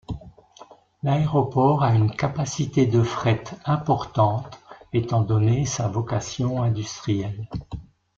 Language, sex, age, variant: French, male, 60-69, Français de métropole